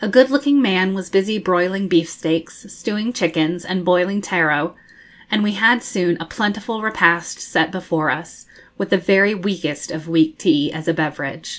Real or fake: real